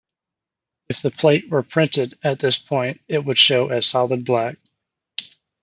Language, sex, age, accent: English, male, 19-29, United States English